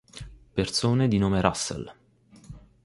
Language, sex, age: Italian, male, 19-29